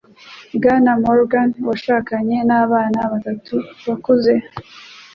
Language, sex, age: Kinyarwanda, female, 19-29